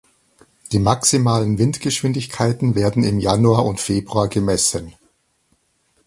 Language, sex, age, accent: German, male, 50-59, Deutschland Deutsch